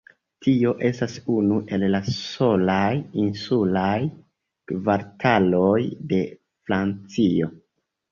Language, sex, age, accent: Esperanto, male, 19-29, Internacia